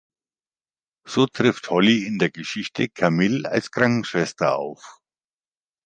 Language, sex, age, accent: German, male, 50-59, Deutschland Deutsch